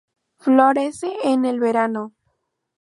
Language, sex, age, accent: Spanish, female, under 19, México